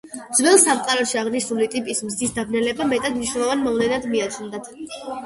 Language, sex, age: Georgian, female, 19-29